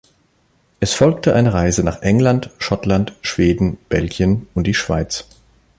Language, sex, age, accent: German, male, 30-39, Deutschland Deutsch